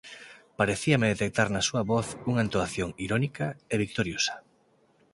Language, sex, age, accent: Galician, male, 19-29, Normativo (estándar)